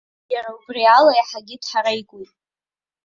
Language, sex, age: Abkhazian, female, under 19